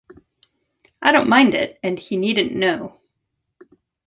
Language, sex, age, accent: English, female, 40-49, United States English